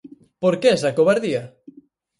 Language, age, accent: Galician, 19-29, Atlántico (seseo e gheada)